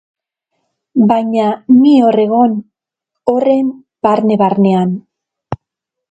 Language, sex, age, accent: Basque, female, 50-59, Mendebalekoa (Araba, Bizkaia, Gipuzkoako mendebaleko herri batzuk)